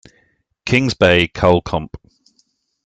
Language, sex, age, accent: English, male, 40-49, England English